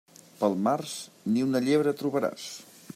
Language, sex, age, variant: Catalan, male, 60-69, Central